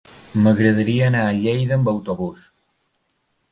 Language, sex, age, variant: Catalan, male, 19-29, Balear